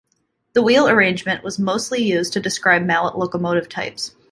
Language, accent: English, United States English